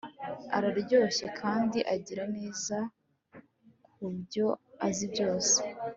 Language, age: Kinyarwanda, 19-29